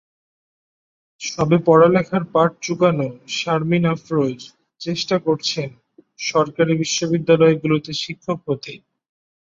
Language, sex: Bengali, male